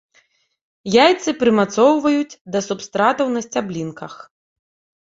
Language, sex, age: Belarusian, female, 30-39